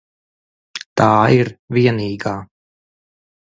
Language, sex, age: Latvian, male, 40-49